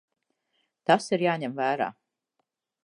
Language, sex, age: Latvian, female, 30-39